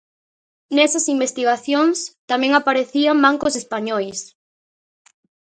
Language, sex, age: Galician, female, under 19